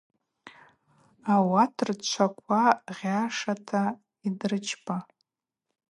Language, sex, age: Abaza, female, 30-39